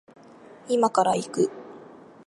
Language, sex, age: Japanese, female, 19-29